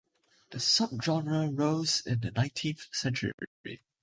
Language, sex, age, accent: English, male, 19-29, Malaysian English